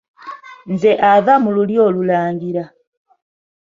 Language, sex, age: Ganda, female, 30-39